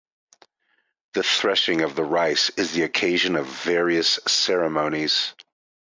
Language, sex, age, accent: English, male, 40-49, United States English